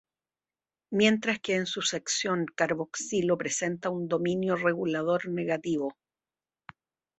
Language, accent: Spanish, Chileno: Chile, Cuyo